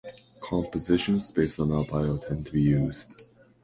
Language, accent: English, Canadian English